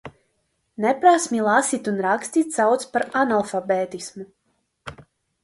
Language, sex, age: Latvian, female, 19-29